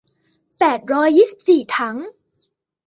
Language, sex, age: Thai, female, under 19